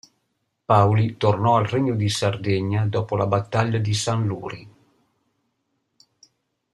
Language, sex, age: Italian, male, 50-59